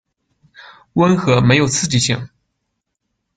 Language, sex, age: Chinese, male, 19-29